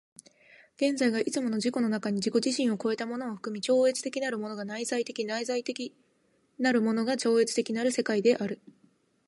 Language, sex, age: Japanese, female, 19-29